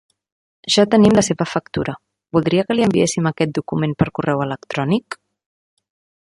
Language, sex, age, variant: Catalan, female, 30-39, Central